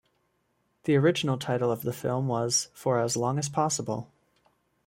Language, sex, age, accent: English, male, 19-29, United States English